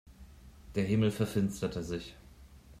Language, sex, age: German, male, 30-39